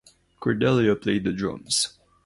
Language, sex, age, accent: English, male, 19-29, Filipino